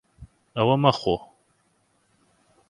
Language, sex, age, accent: Central Kurdish, male, 19-29, سۆرانی